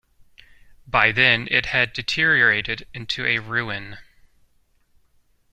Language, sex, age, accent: English, male, 30-39, United States English